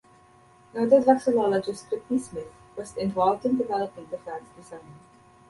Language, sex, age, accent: English, female, 19-29, Filipino